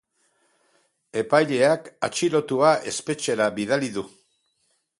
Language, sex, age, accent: Basque, male, 70-79, Erdialdekoa edo Nafarra (Gipuzkoa, Nafarroa)